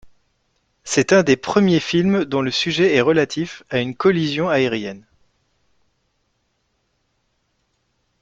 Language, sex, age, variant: French, male, 30-39, Français de métropole